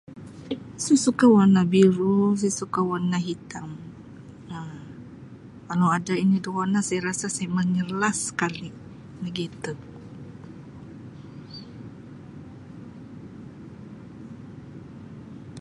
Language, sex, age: Sabah Malay, female, 40-49